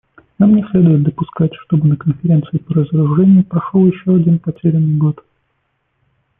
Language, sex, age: Russian, male, 30-39